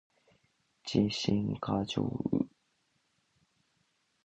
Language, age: Japanese, under 19